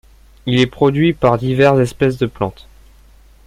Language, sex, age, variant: French, male, under 19, Français de métropole